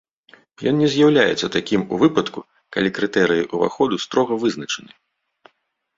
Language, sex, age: Belarusian, male, 30-39